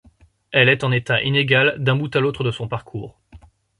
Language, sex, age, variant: French, male, 19-29, Français de métropole